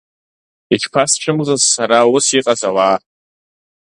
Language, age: Abkhazian, under 19